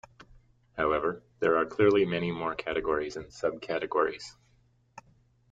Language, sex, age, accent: English, male, 30-39, Canadian English